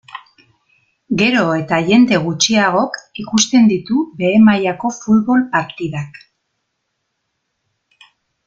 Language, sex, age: Basque, female, 50-59